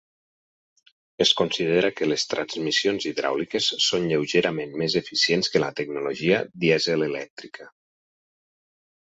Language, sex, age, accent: Catalan, male, 40-49, occidental